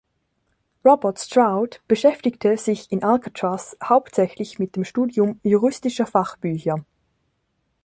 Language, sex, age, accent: German, female, 19-29, Schweizerdeutsch